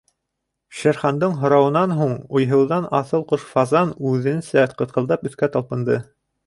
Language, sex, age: Bashkir, male, 30-39